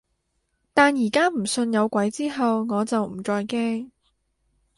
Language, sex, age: Cantonese, female, 19-29